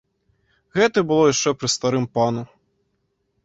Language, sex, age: Belarusian, male, 19-29